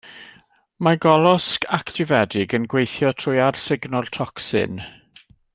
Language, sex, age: Welsh, male, 50-59